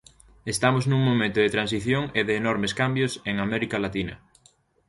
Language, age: Galician, 19-29